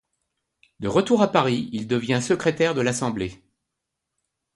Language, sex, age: French, male, 60-69